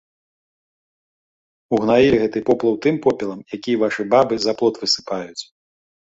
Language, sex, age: Belarusian, male, 40-49